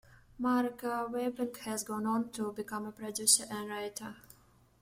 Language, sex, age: English, female, 19-29